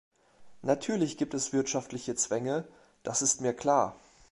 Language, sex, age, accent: German, male, 40-49, Deutschland Deutsch